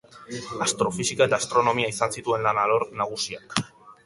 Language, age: Basque, under 19